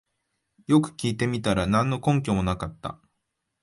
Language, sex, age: Japanese, male, 19-29